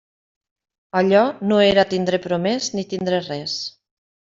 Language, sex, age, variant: Catalan, female, 40-49, Nord-Occidental